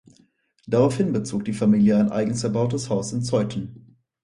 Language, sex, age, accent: German, male, 19-29, Deutschland Deutsch